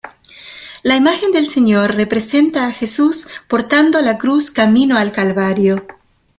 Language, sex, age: Spanish, female, 50-59